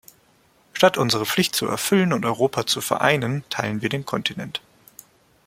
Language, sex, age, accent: German, male, 19-29, Deutschland Deutsch